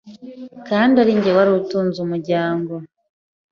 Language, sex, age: Kinyarwanda, female, 19-29